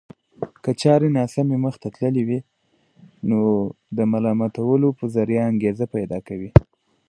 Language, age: Pashto, 19-29